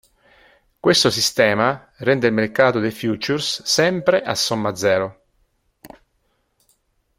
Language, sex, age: Italian, male, 50-59